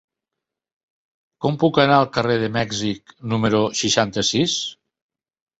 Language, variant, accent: Catalan, Nord-Occidental, Lleidatà